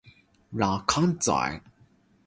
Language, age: Cantonese, 19-29